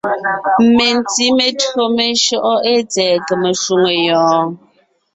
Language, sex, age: Ngiemboon, female, 30-39